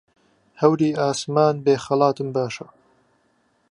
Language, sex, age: Central Kurdish, male, 19-29